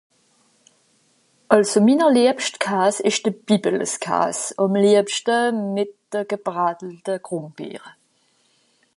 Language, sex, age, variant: Swiss German, female, 40-49, Nordniederàlemmànisch (Rishoffe, Zàwere, Bùsswìller, Hawenau, Brüemt, Stroossbùri, Molse, Dàmbàch, Schlettstàtt, Pfàlzbùri usw.)